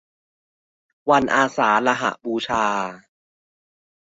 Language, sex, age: Thai, male, 30-39